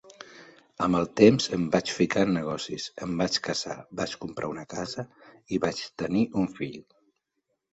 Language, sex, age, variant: Catalan, male, 50-59, Central